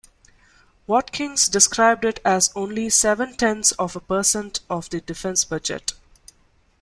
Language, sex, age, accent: English, female, 19-29, India and South Asia (India, Pakistan, Sri Lanka)